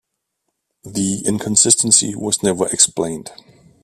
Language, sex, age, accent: English, male, 30-39, United States English